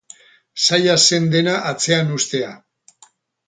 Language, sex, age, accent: Basque, male, 60-69, Erdialdekoa edo Nafarra (Gipuzkoa, Nafarroa)